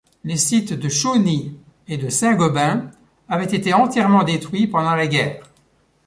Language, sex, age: French, male, 70-79